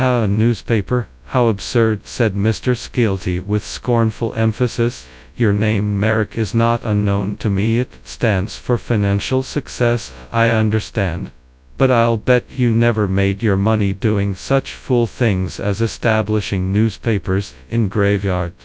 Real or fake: fake